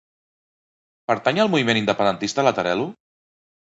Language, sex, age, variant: Catalan, male, 40-49, Central